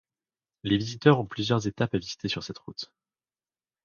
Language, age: French, 30-39